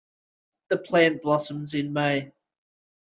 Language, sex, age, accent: English, male, 30-39, Australian English